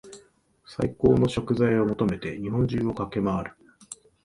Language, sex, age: Japanese, male, 40-49